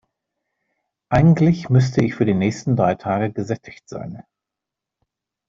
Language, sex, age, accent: German, male, 50-59, Deutschland Deutsch